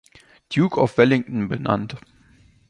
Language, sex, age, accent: German, male, 19-29, Deutschland Deutsch